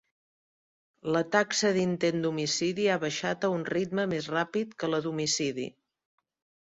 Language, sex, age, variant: Catalan, female, 50-59, Central